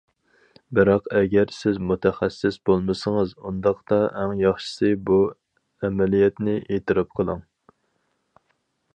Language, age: Uyghur, 19-29